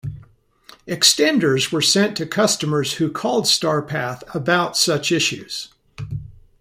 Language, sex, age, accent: English, male, 60-69, United States English